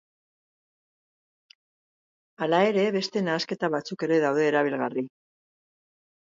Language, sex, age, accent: Basque, female, 60-69, Erdialdekoa edo Nafarra (Gipuzkoa, Nafarroa)